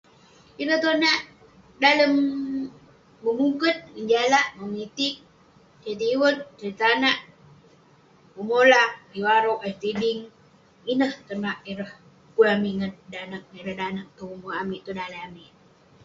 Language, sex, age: Western Penan, female, under 19